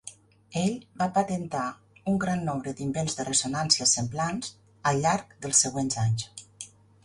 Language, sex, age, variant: Catalan, female, 40-49, Nord-Occidental